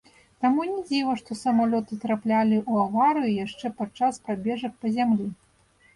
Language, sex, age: Belarusian, female, 30-39